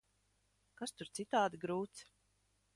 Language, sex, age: Latvian, female, 30-39